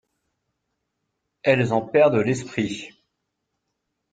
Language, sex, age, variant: French, male, 40-49, Français de métropole